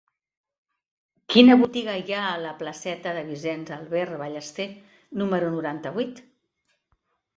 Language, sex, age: Catalan, female, 50-59